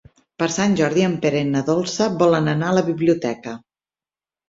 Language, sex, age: Catalan, female, 50-59